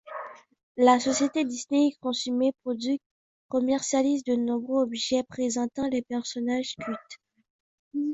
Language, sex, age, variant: French, female, 19-29, Français de métropole